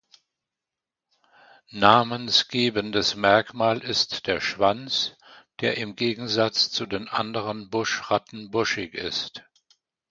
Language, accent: German, Deutschland Deutsch